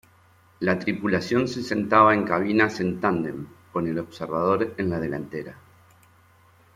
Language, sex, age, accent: Spanish, male, 50-59, Rioplatense: Argentina, Uruguay, este de Bolivia, Paraguay